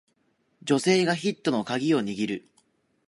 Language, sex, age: Japanese, male, 19-29